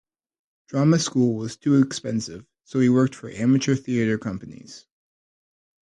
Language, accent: English, United States English